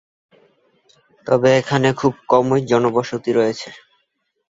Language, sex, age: Bengali, male, 19-29